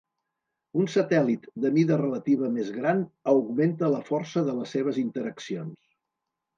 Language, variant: Catalan, Central